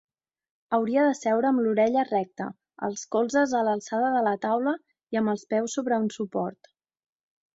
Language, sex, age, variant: Catalan, female, 30-39, Central